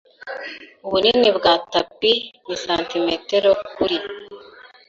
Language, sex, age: Kinyarwanda, female, 19-29